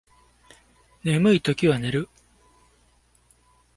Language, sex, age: Japanese, male, 50-59